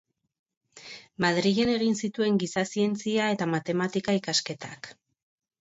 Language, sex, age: Basque, female, 40-49